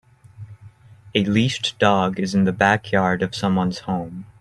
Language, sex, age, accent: English, male, 19-29, Canadian English